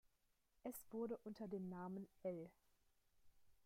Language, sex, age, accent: German, female, 19-29, Deutschland Deutsch